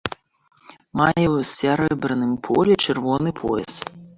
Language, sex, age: Belarusian, female, 40-49